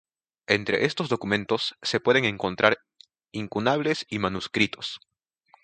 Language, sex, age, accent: Spanish, male, under 19, Andino-Pacífico: Colombia, Perú, Ecuador, oeste de Bolivia y Venezuela andina